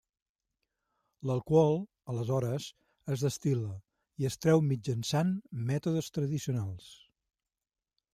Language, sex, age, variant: Catalan, male, 70-79, Central